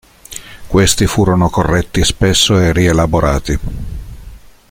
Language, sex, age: Italian, male, 50-59